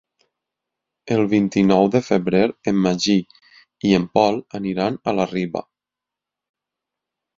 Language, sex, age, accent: Catalan, male, 30-39, valencià